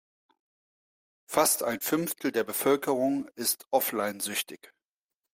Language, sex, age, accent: German, male, 30-39, Deutschland Deutsch